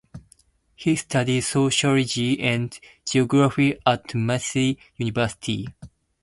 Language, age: English, 19-29